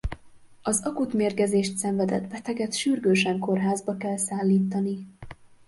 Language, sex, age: Hungarian, female, 19-29